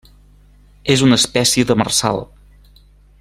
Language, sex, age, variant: Catalan, male, 30-39, Central